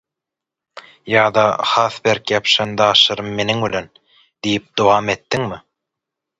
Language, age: Turkmen, 19-29